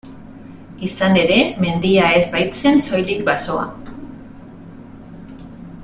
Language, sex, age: Basque, female, 40-49